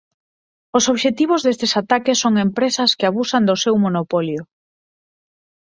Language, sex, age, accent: Galician, female, 19-29, Normativo (estándar)